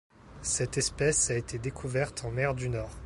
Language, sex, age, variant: French, male, 19-29, Français de métropole